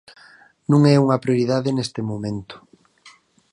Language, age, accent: Galician, 40-49, Normativo (estándar)